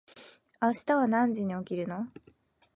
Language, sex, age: Japanese, female, 19-29